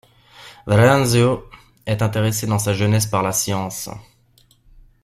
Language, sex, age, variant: French, male, 30-39, Français de métropole